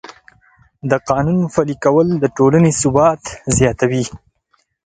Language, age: Pashto, under 19